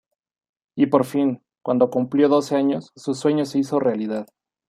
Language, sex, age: Spanish, male, 19-29